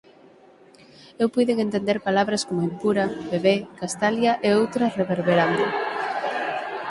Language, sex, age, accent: Galician, female, 19-29, Atlántico (seseo e gheada); Normativo (estándar)